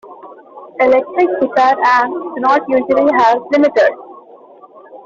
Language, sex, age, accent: English, female, 19-29, India and South Asia (India, Pakistan, Sri Lanka)